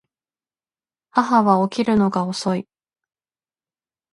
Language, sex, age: Japanese, female, 19-29